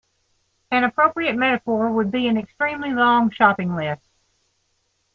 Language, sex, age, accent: English, female, 40-49, United States English